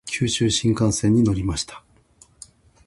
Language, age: Japanese, 60-69